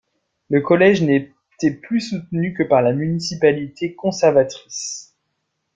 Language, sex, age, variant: French, male, 19-29, Français de métropole